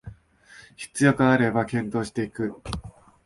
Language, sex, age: Japanese, male, 19-29